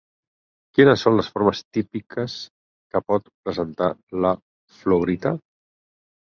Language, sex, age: Catalan, male, 40-49